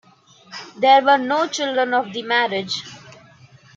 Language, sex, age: English, female, under 19